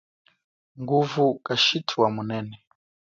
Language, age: Chokwe, 19-29